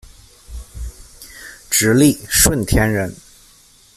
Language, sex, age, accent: Chinese, male, 19-29, 出生地：河北省